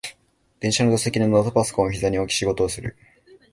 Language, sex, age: Japanese, male, 19-29